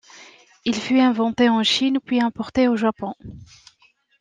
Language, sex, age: French, female, 30-39